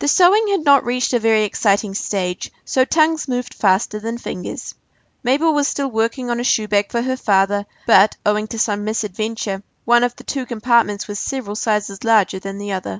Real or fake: real